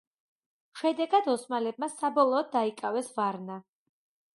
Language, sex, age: Georgian, female, 30-39